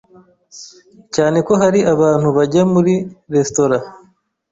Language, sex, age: Kinyarwanda, male, 30-39